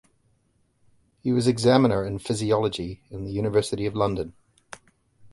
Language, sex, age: English, male, 50-59